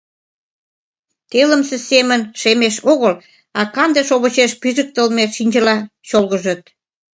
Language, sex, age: Mari, female, 19-29